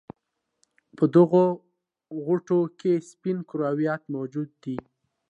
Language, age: Pashto, 19-29